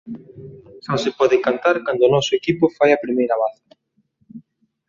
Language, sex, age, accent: Galician, male, 30-39, Normativo (estándar)